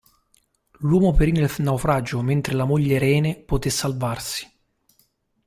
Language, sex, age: Italian, male, 30-39